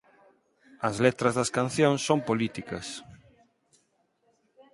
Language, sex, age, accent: Galician, male, 40-49, Neofalante